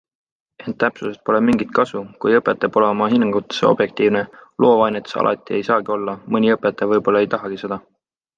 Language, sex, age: Estonian, male, 19-29